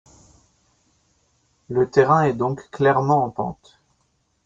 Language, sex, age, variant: French, male, 30-39, Français de métropole